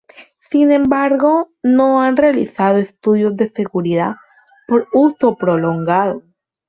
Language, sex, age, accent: Spanish, female, under 19, Caribe: Cuba, Venezuela, Puerto Rico, República Dominicana, Panamá, Colombia caribeña, México caribeño, Costa del golfo de México